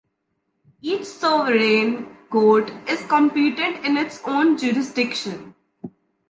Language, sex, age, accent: English, female, 19-29, India and South Asia (India, Pakistan, Sri Lanka)